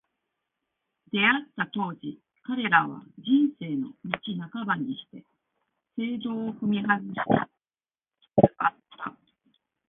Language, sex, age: Japanese, female, 50-59